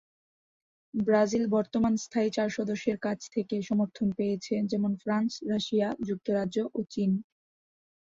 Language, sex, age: Bengali, female, 19-29